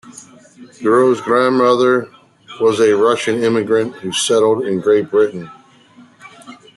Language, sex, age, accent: English, male, 50-59, United States English